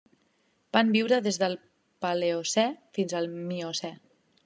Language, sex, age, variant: Catalan, female, 30-39, Central